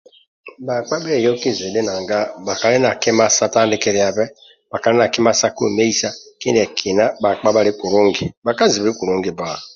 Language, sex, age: Amba (Uganda), male, 70-79